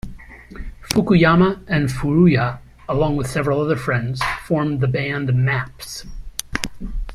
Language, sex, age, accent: English, male, 50-59, United States English